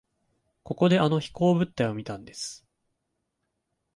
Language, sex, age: Japanese, male, 19-29